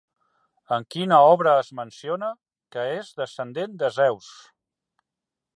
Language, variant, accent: Catalan, Central, central